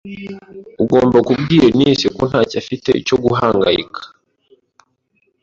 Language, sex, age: Kinyarwanda, male, 19-29